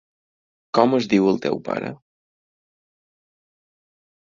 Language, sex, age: Catalan, male, 50-59